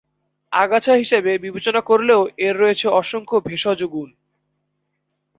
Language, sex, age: Bengali, male, 19-29